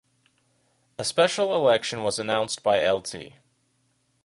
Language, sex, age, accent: English, male, 30-39, United States English